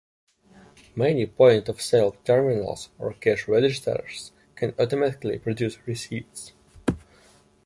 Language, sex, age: English, male, 30-39